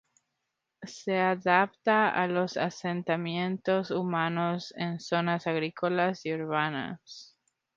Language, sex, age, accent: Spanish, female, 30-39, Andino-Pacífico: Colombia, Perú, Ecuador, oeste de Bolivia y Venezuela andina